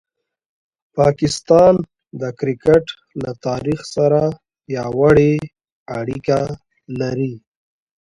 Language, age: Pashto, 19-29